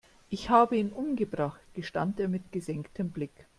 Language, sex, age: German, female, 50-59